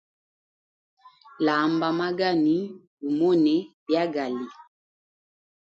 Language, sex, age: Hemba, female, 19-29